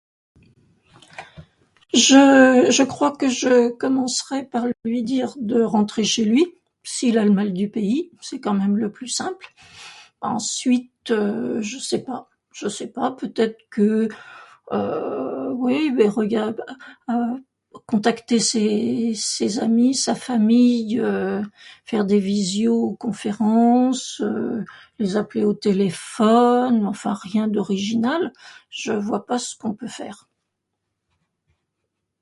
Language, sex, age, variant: French, female, 70-79, Français de métropole